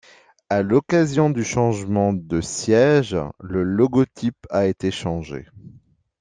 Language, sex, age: French, male, 30-39